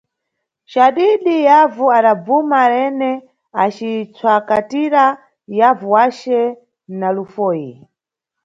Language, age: Nyungwe, 30-39